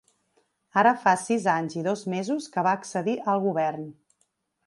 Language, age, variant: Catalan, 40-49, Central